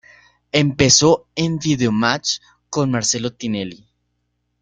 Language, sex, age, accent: Spanish, male, 19-29, Andino-Pacífico: Colombia, Perú, Ecuador, oeste de Bolivia y Venezuela andina